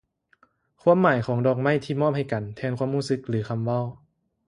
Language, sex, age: Lao, male, 19-29